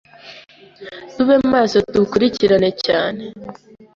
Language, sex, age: Kinyarwanda, female, 19-29